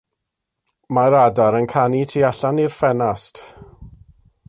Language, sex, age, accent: Welsh, male, 30-39, Y Deyrnas Unedig Cymraeg